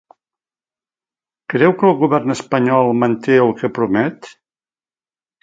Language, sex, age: Catalan, male, 60-69